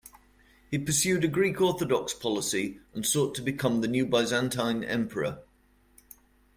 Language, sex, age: English, male, 50-59